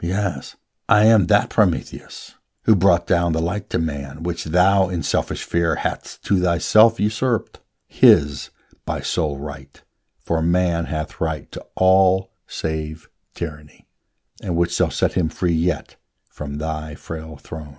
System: none